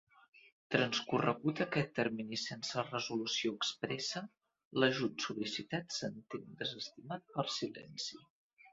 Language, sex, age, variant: Catalan, male, under 19, Central